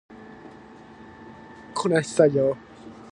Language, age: Japanese, 19-29